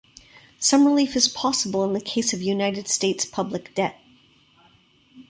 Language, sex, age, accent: English, female, 50-59, Canadian English